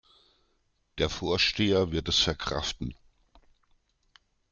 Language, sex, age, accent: German, male, 50-59, Deutschland Deutsch